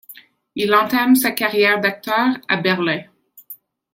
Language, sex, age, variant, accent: French, female, 19-29, Français d'Amérique du Nord, Français du Canada